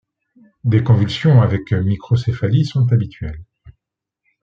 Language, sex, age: French, male, 40-49